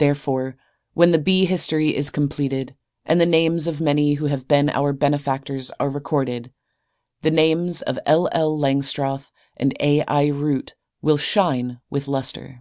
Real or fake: real